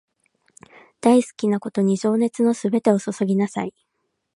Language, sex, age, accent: Japanese, female, 19-29, 関西